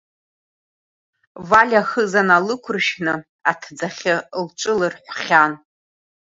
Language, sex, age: Abkhazian, female, 30-39